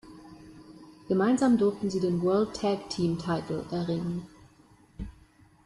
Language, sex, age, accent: German, female, 19-29, Deutschland Deutsch